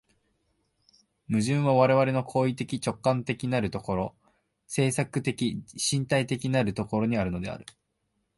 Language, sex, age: Japanese, male, 19-29